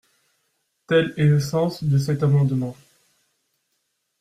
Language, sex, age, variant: French, male, 19-29, Français de métropole